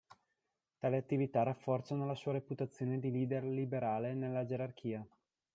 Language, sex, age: Italian, male, 30-39